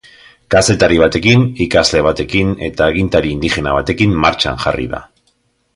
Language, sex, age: Basque, male, 50-59